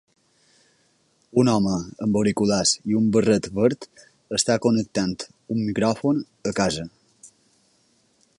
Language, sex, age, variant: Catalan, male, 19-29, Balear